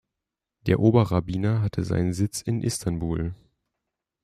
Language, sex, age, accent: German, male, 19-29, Deutschland Deutsch